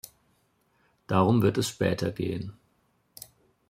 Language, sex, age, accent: German, male, 40-49, Deutschland Deutsch